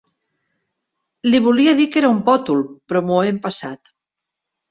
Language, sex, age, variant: Catalan, female, 60-69, Central